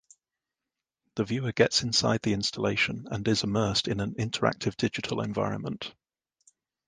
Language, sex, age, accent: English, male, 30-39, England English